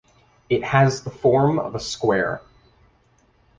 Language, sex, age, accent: English, male, 19-29, United States English